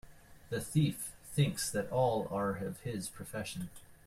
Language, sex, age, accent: English, male, 30-39, Canadian English